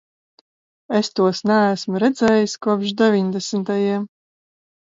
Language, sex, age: Latvian, female, 40-49